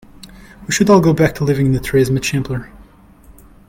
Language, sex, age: English, male, 19-29